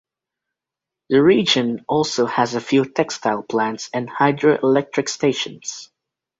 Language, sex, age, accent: English, male, under 19, England English